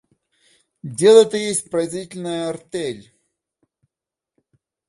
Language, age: Russian, 19-29